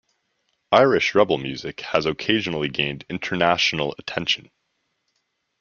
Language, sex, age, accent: English, male, 19-29, Canadian English